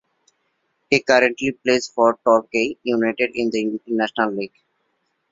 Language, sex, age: English, male, 19-29